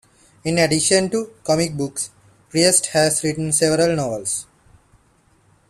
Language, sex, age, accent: English, male, 19-29, India and South Asia (India, Pakistan, Sri Lanka)